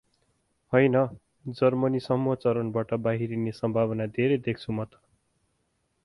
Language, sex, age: Nepali, male, 30-39